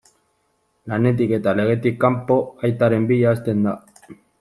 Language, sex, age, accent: Basque, male, 19-29, Mendebalekoa (Araba, Bizkaia, Gipuzkoako mendebaleko herri batzuk)